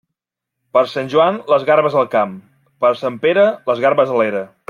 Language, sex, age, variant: Catalan, male, 30-39, Central